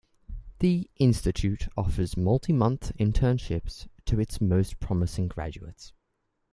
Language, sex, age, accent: English, male, 19-29, England English